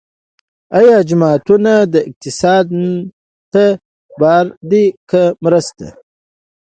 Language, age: Pashto, 30-39